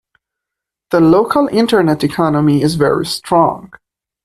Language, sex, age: English, male, 19-29